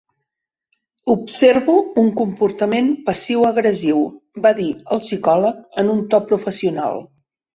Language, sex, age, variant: Catalan, female, 50-59, Central